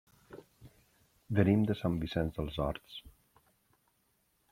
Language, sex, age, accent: Catalan, male, 50-59, valencià